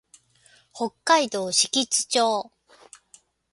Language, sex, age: Japanese, female, 60-69